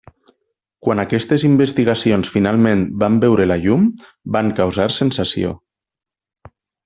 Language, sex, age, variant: Catalan, male, 30-39, Nord-Occidental